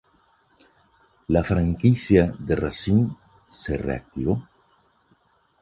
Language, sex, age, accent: Spanish, male, 50-59, Andino-Pacífico: Colombia, Perú, Ecuador, oeste de Bolivia y Venezuela andina